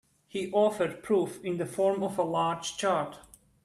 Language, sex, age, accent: English, male, 19-29, England English